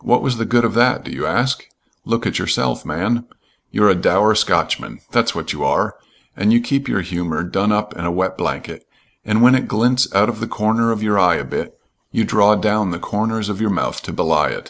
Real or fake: real